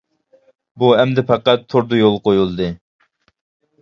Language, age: Uyghur, 19-29